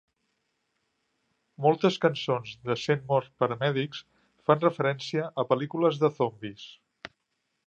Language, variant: Catalan, Central